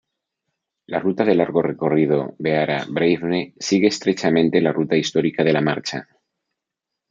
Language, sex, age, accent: Spanish, male, 50-59, España: Norte peninsular (Asturias, Castilla y León, Cantabria, País Vasco, Navarra, Aragón, La Rioja, Guadalajara, Cuenca)